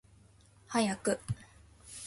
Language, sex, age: Japanese, female, 19-29